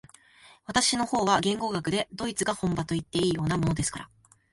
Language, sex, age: Japanese, male, 19-29